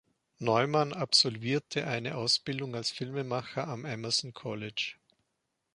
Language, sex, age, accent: German, male, 50-59, Österreichisches Deutsch